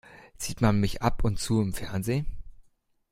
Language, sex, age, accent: German, male, under 19, Deutschland Deutsch